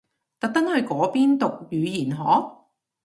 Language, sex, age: Cantonese, female, 40-49